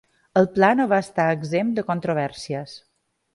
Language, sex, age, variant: Catalan, female, 40-49, Balear